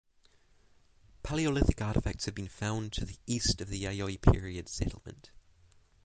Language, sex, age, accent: English, male, 19-29, England English; New Zealand English